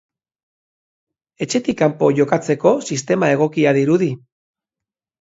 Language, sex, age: Basque, male, 50-59